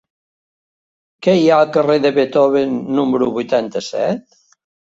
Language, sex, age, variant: Catalan, male, 60-69, Central